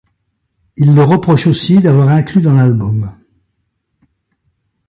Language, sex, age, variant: French, male, 70-79, Français de métropole